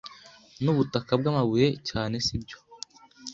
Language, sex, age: Kinyarwanda, male, 30-39